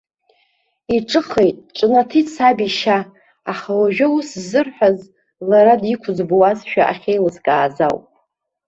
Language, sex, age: Abkhazian, female, 40-49